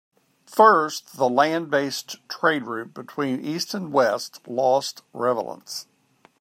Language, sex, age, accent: English, male, 60-69, United States English